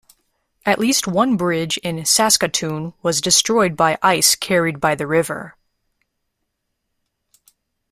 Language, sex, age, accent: English, female, 30-39, United States English